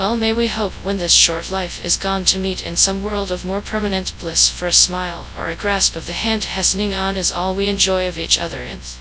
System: TTS, FastPitch